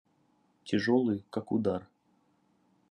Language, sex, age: Russian, male, 19-29